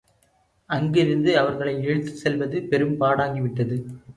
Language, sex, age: Tamil, male, 19-29